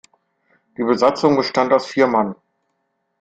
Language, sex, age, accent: German, male, 50-59, Deutschland Deutsch